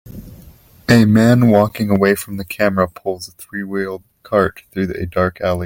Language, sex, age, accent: English, male, 19-29, United States English